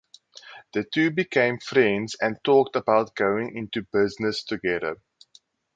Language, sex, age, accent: English, male, 19-29, Southern African (South Africa, Zimbabwe, Namibia)